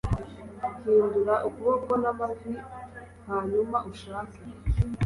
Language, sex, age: Kinyarwanda, female, 30-39